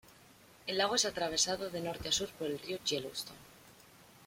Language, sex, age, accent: Spanish, female, 19-29, España: Norte peninsular (Asturias, Castilla y León, Cantabria, País Vasco, Navarra, Aragón, La Rioja, Guadalajara, Cuenca)